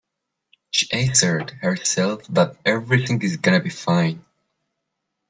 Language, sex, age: English, male, under 19